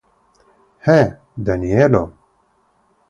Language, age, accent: Esperanto, 30-39, Internacia